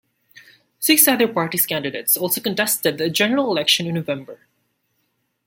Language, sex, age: English, male, 19-29